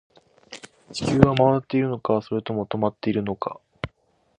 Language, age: Japanese, 19-29